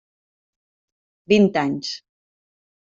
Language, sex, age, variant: Catalan, female, 30-39, Central